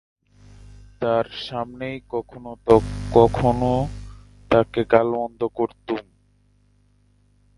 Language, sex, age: Bengali, male, 19-29